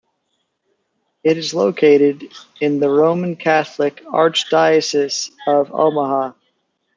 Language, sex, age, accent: English, male, 30-39, United States English